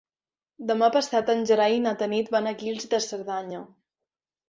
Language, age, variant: Catalan, 19-29, Central